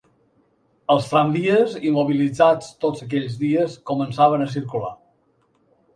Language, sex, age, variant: Catalan, male, 70-79, Balear